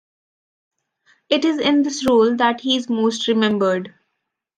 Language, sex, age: English, female, 19-29